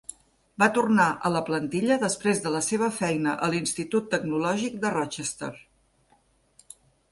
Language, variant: Catalan, Central